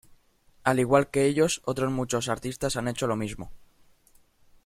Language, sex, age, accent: Spanish, male, under 19, España: Sur peninsular (Andalucia, Extremadura, Murcia)